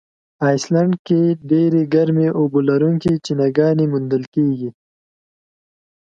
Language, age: Pashto, 19-29